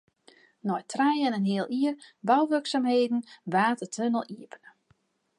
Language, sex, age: Western Frisian, female, 40-49